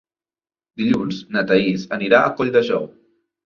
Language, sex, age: Catalan, male, 19-29